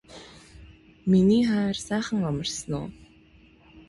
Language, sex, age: Mongolian, female, 19-29